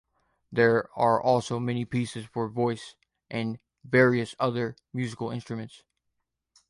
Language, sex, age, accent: English, male, 30-39, United States English